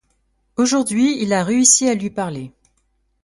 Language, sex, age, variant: French, female, 30-39, Français de métropole